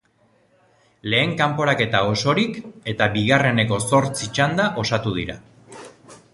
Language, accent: Basque, Erdialdekoa edo Nafarra (Gipuzkoa, Nafarroa)